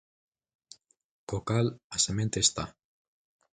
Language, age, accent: Galician, under 19, Atlántico (seseo e gheada)